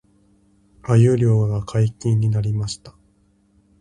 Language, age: Japanese, 19-29